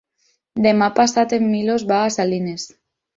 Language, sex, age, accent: Catalan, female, 19-29, valencià